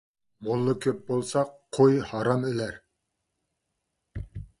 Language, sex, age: Uyghur, male, 40-49